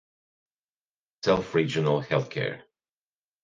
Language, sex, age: English, male, 50-59